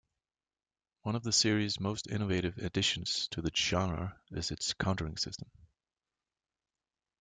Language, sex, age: English, male, 40-49